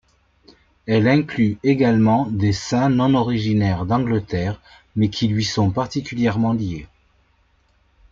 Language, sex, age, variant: French, male, 40-49, Français de métropole